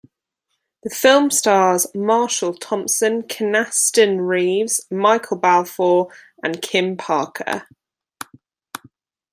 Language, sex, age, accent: English, female, 19-29, England English